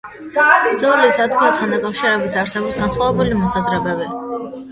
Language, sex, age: Georgian, female, under 19